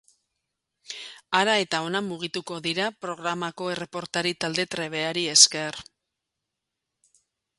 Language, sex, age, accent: Basque, female, 40-49, Mendebalekoa (Araba, Bizkaia, Gipuzkoako mendebaleko herri batzuk)